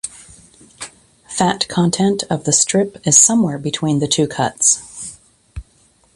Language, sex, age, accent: English, female, 50-59, United States English